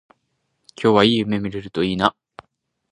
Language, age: Japanese, 19-29